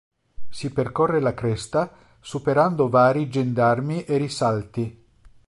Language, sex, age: Italian, male, 50-59